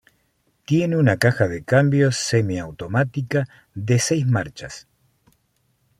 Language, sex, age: Spanish, male, 50-59